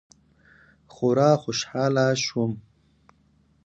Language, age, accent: Pashto, 19-29, معیاري پښتو